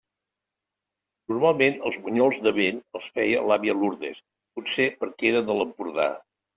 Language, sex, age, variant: Catalan, male, 70-79, Septentrional